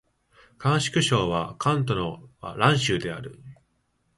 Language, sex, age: Japanese, male, 19-29